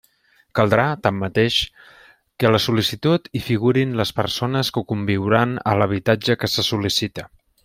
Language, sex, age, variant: Catalan, male, 30-39, Central